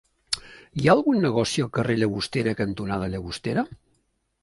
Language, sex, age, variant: Catalan, male, 60-69, Central